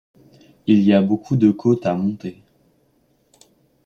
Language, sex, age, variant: French, male, under 19, Français de métropole